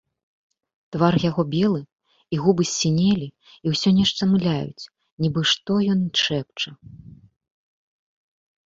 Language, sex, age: Belarusian, female, 30-39